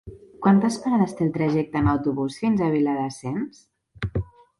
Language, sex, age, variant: Catalan, female, 30-39, Central